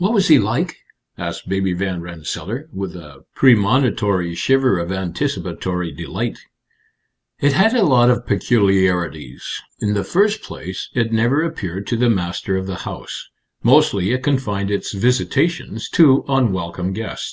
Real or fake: real